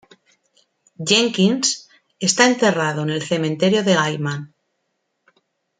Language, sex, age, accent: Spanish, female, 40-49, España: Norte peninsular (Asturias, Castilla y León, Cantabria, País Vasco, Navarra, Aragón, La Rioja, Guadalajara, Cuenca)